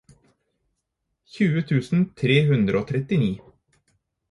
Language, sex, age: Norwegian Bokmål, male, 30-39